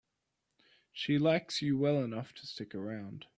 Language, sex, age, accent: English, male, 19-29, Australian English